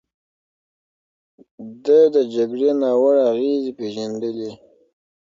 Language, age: Pashto, under 19